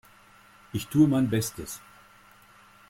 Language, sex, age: German, male, 60-69